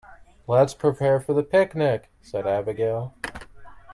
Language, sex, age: English, male, 19-29